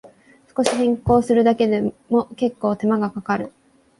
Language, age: Japanese, 19-29